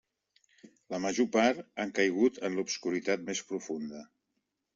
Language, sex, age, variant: Catalan, male, 50-59, Central